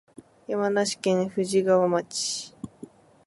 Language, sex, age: Japanese, female, 19-29